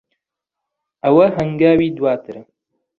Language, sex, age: Central Kurdish, male, 19-29